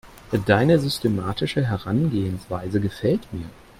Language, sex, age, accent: German, male, 30-39, Deutschland Deutsch